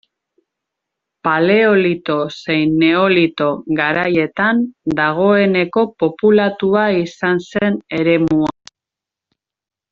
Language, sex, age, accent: Basque, female, 40-49, Mendebalekoa (Araba, Bizkaia, Gipuzkoako mendebaleko herri batzuk)